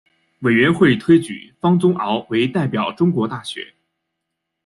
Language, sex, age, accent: Chinese, male, 30-39, 出生地：北京市